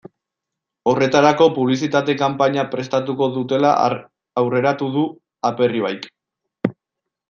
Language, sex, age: Basque, male, 19-29